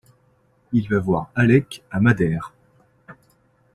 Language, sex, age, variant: French, male, 19-29, Français de métropole